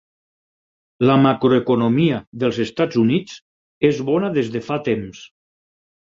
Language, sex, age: Catalan, male, 50-59